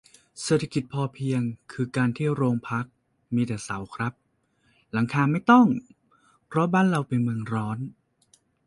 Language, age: Thai, 40-49